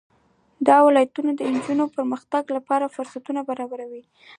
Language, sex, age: Pashto, female, 30-39